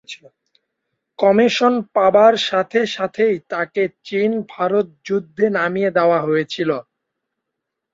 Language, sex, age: Bengali, male, 19-29